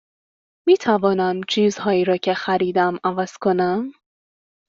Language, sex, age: Persian, female, 19-29